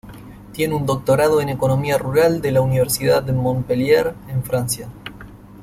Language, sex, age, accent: Spanish, male, 40-49, Rioplatense: Argentina, Uruguay, este de Bolivia, Paraguay